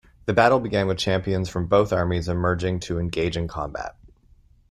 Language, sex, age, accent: English, male, 30-39, Canadian English